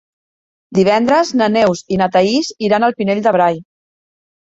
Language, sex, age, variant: Catalan, female, 40-49, Central